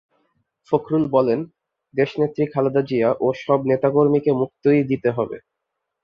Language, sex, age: Bengali, male, 19-29